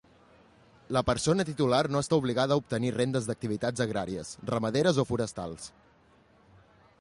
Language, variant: Catalan, Central